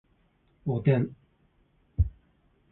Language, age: Japanese, 60-69